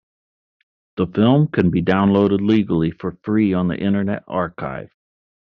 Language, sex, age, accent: English, male, 40-49, United States English